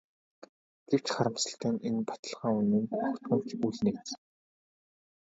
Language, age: Mongolian, 19-29